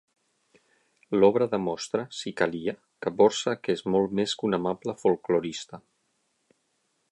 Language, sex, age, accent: Catalan, male, 50-59, balear; central